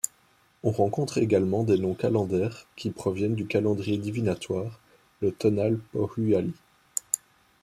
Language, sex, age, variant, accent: French, male, 19-29, Français d'Europe, Français de Belgique